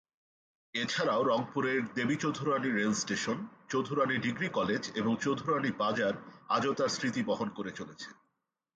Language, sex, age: Bengali, male, 40-49